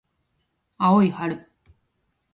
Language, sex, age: Japanese, female, 19-29